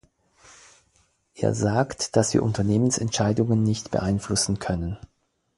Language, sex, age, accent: German, male, 40-49, Schweizerdeutsch